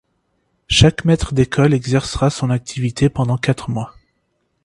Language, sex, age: French, male, 19-29